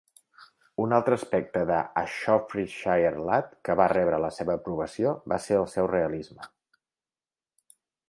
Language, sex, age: Catalan, male, 40-49